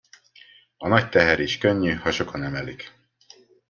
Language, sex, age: Hungarian, male, 50-59